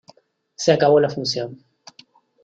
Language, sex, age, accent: Spanish, male, 40-49, Rioplatense: Argentina, Uruguay, este de Bolivia, Paraguay